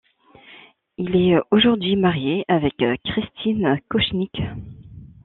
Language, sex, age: French, female, 30-39